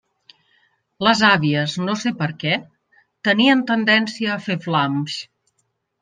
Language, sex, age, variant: Catalan, female, 50-59, Central